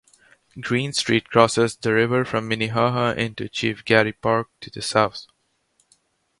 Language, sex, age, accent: English, male, 19-29, United States English; India and South Asia (India, Pakistan, Sri Lanka)